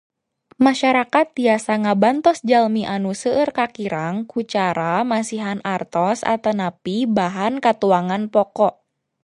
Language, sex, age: Sundanese, female, 19-29